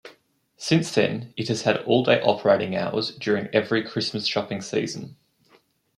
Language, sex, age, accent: English, male, 19-29, Australian English